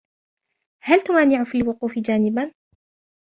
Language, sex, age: Arabic, female, 19-29